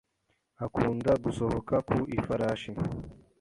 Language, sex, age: Kinyarwanda, male, 19-29